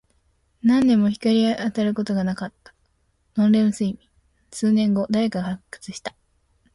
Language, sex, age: Japanese, female, under 19